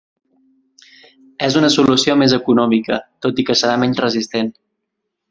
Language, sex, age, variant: Catalan, male, 19-29, Central